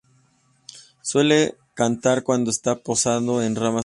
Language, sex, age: Spanish, male, 30-39